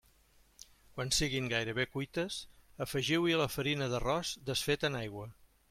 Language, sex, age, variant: Catalan, male, 50-59, Central